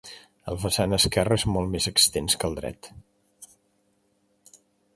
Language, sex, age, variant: Catalan, male, 60-69, Central